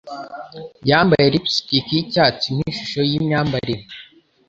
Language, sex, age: Kinyarwanda, male, under 19